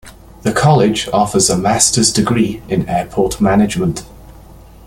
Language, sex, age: English, male, 19-29